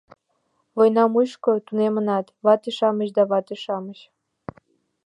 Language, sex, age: Mari, female, under 19